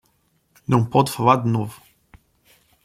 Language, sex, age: Portuguese, male, 19-29